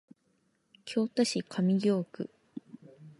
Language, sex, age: Japanese, female, 19-29